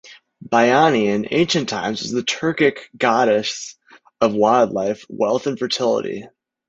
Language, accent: English, United States English